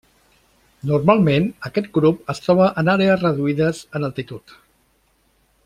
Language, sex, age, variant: Catalan, male, 60-69, Central